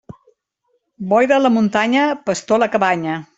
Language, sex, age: Catalan, female, 60-69